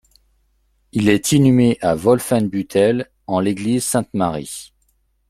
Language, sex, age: French, male, 40-49